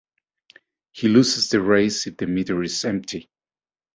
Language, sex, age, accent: English, male, 40-49, United States English